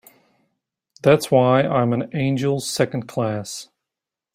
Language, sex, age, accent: English, male, 19-29, United States English